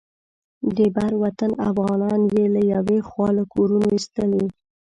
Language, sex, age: Pashto, female, under 19